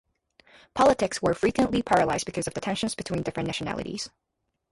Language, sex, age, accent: English, female, 19-29, United States English